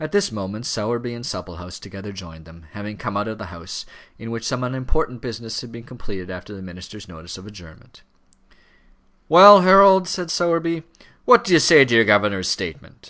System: none